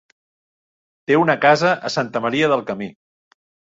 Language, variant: Catalan, Central